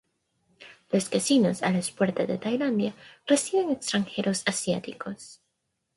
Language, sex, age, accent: Spanish, female, 19-29, América central